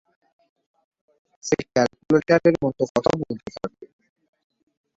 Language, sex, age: Bengali, male, 19-29